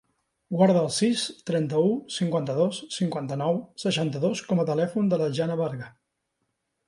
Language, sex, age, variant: Catalan, male, 50-59, Central